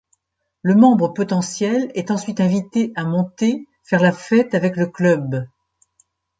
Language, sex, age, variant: French, female, 60-69, Français de métropole